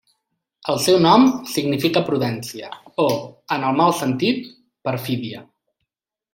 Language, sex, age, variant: Catalan, male, 30-39, Central